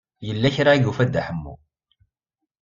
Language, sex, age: Kabyle, male, 40-49